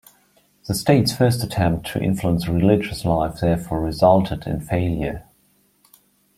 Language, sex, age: English, male, 30-39